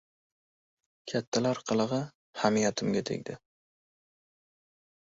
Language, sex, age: Uzbek, male, 19-29